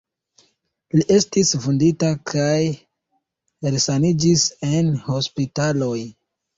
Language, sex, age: Esperanto, male, 19-29